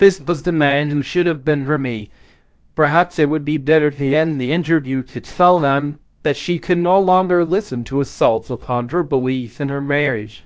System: TTS, VITS